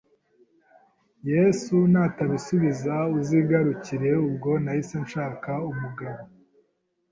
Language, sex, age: Kinyarwanda, male, 19-29